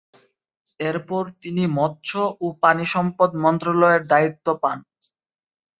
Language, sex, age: Bengali, male, 19-29